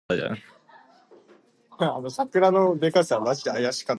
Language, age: English, 19-29